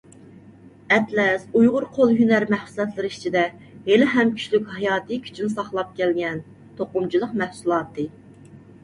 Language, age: Uyghur, 30-39